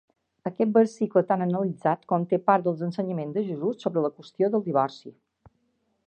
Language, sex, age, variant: Catalan, female, 60-69, Balear